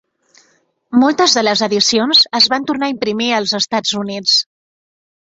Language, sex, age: Catalan, female, 30-39